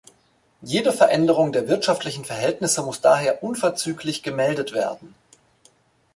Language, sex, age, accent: German, male, 30-39, Deutschland Deutsch